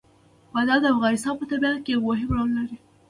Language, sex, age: Pashto, female, under 19